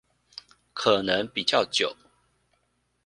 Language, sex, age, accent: Chinese, male, 30-39, 出生地：臺南市